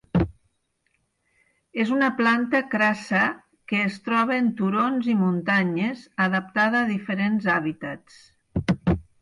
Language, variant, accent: Catalan, Nord-Occidental, nord-occidental